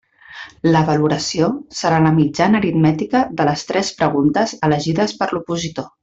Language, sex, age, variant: Catalan, female, 40-49, Central